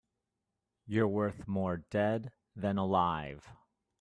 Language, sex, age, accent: English, male, 50-59, United States English